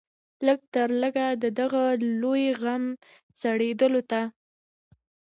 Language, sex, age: Pashto, female, 30-39